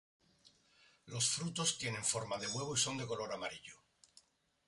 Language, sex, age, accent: Spanish, male, 60-69, España: Sur peninsular (Andalucia, Extremadura, Murcia)